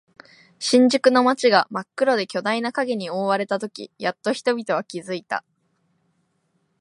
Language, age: Japanese, 19-29